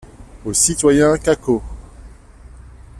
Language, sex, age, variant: French, male, 50-59, Français de métropole